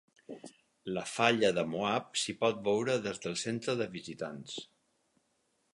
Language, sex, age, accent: Catalan, male, 50-59, mallorquí